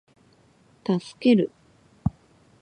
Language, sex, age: Japanese, female, 40-49